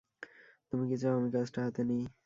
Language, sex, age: Bengali, male, 19-29